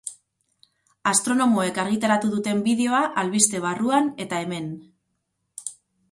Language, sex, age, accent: Basque, female, 40-49, Mendebalekoa (Araba, Bizkaia, Gipuzkoako mendebaleko herri batzuk)